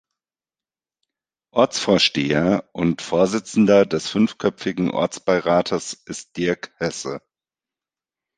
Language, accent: German, Deutschland Deutsch